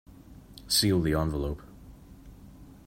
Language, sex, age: English, male, 19-29